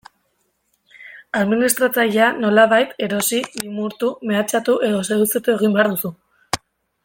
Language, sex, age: Basque, female, 19-29